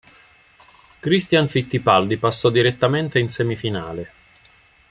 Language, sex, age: Italian, male, 50-59